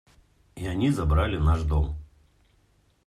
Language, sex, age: Russian, male, 40-49